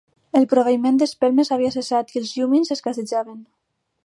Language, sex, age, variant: Catalan, female, under 19, Alacantí